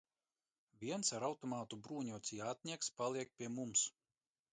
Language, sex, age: Latvian, male, 40-49